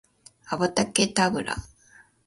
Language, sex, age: Japanese, female, 19-29